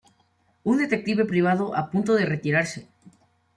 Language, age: Spanish, under 19